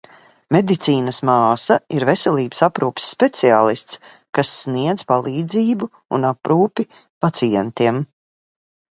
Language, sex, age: Latvian, female, 50-59